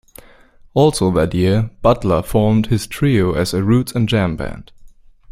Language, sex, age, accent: English, male, 19-29, England English